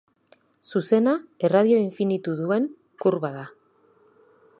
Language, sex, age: Basque, female, 40-49